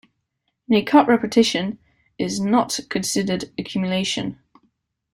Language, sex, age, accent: English, male, under 19, England English